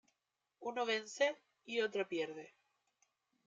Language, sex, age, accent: Spanish, female, 19-29, Chileno: Chile, Cuyo